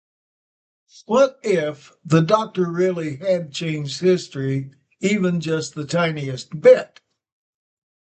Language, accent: English, United States English